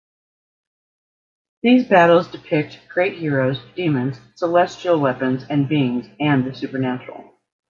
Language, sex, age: English, female, 50-59